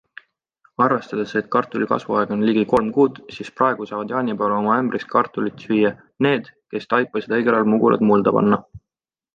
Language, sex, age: Estonian, male, 19-29